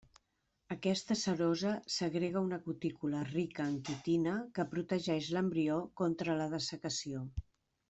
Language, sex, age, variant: Catalan, female, 50-59, Central